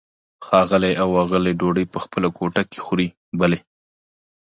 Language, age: Pashto, 30-39